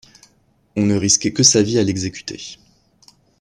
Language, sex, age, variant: French, male, 30-39, Français de métropole